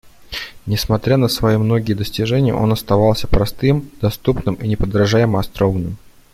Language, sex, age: Russian, male, 30-39